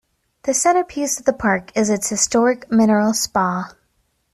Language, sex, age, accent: English, female, 19-29, United States English